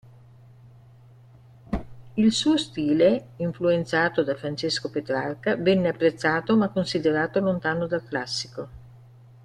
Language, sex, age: Italian, female, 70-79